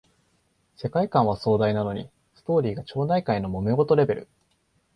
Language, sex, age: Japanese, male, 19-29